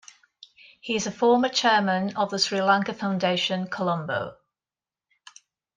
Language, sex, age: English, female, 30-39